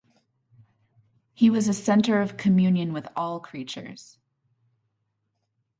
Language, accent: English, United States English